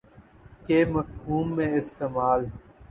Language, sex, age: Urdu, male, 19-29